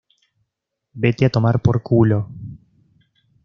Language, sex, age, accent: Spanish, male, 19-29, Rioplatense: Argentina, Uruguay, este de Bolivia, Paraguay